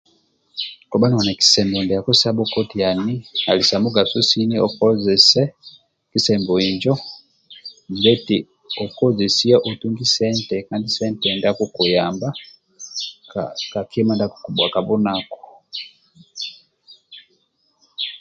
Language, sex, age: Amba (Uganda), male, 30-39